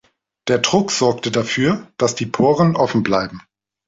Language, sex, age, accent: German, male, 40-49, Deutschland Deutsch